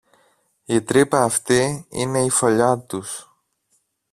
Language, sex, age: Greek, male, 30-39